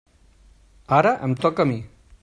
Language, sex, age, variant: Catalan, male, 60-69, Nord-Occidental